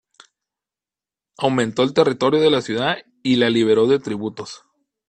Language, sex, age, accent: Spanish, male, 30-39, México